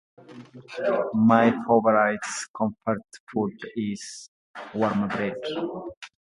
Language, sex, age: English, female, 19-29